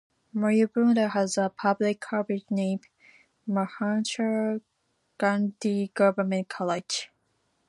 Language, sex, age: English, female, 19-29